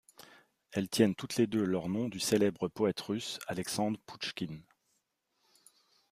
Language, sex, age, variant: French, male, 40-49, Français de métropole